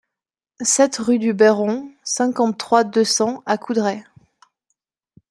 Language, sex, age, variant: French, female, 30-39, Français de métropole